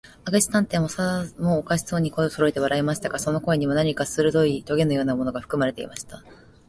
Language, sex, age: Japanese, female, 30-39